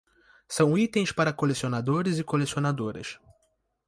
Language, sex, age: Portuguese, male, 19-29